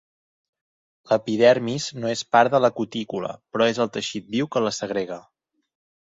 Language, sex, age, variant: Catalan, male, 30-39, Central